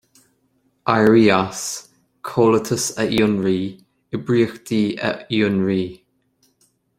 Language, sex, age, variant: Irish, male, 19-29, Gaeilge na Mumhan